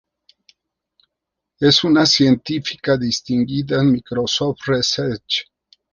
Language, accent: Spanish, México